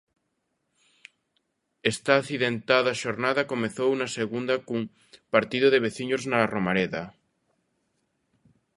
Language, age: Galician, 19-29